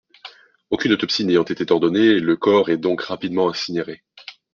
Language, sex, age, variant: French, male, 19-29, Français de métropole